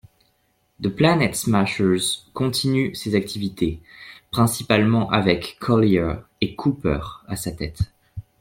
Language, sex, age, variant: French, male, 19-29, Français de métropole